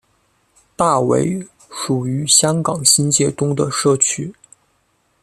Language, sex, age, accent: Chinese, male, 19-29, 出生地：湖北省